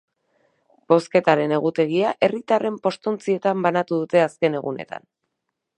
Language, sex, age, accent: Basque, female, 30-39, Erdialdekoa edo Nafarra (Gipuzkoa, Nafarroa)